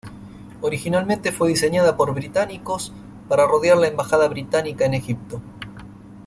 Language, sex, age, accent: Spanish, male, 40-49, Rioplatense: Argentina, Uruguay, este de Bolivia, Paraguay